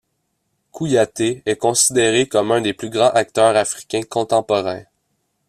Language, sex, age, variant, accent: French, male, 19-29, Français d'Amérique du Nord, Français du Canada